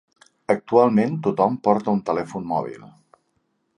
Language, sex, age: Catalan, male, 50-59